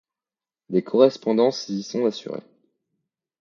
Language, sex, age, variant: French, male, 19-29, Français de métropole